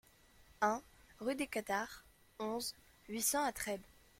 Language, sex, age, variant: French, female, under 19, Français de métropole